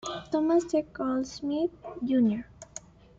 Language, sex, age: Spanish, female, under 19